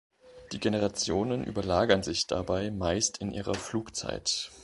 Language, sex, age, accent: German, male, 40-49, Deutschland Deutsch